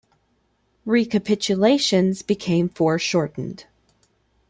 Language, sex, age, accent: English, female, 30-39, United States English